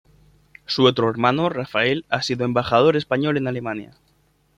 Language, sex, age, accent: Spanish, male, 19-29, España: Centro-Sur peninsular (Madrid, Toledo, Castilla-La Mancha)